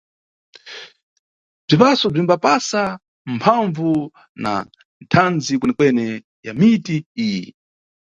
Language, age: Nyungwe, 30-39